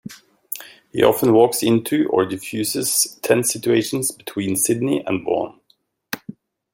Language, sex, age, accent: English, male, 40-49, United States English